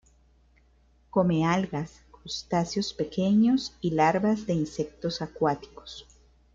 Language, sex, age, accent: Spanish, female, 30-39, Caribe: Cuba, Venezuela, Puerto Rico, República Dominicana, Panamá, Colombia caribeña, México caribeño, Costa del golfo de México